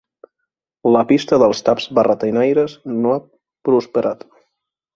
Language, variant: Catalan, Nord-Occidental